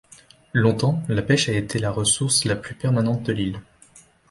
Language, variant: French, Français de métropole